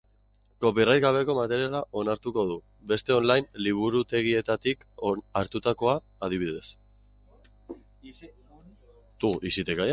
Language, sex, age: Basque, male, 30-39